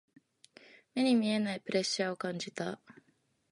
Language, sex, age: Japanese, female, 19-29